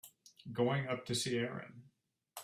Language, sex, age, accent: English, male, 50-59, United States English